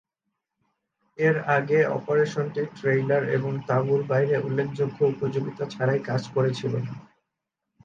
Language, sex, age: Bengali, male, 19-29